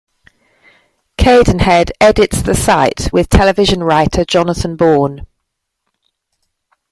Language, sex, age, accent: English, female, 50-59, England English